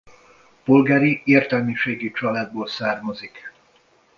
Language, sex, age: Hungarian, male, 60-69